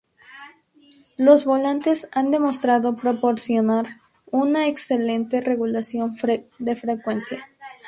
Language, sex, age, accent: Spanish, female, 19-29, México